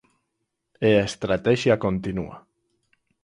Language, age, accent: Galician, 19-29, Normativo (estándar)